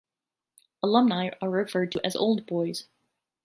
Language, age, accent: English, 30-39, United States English